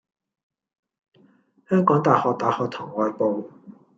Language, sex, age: Cantonese, male, 40-49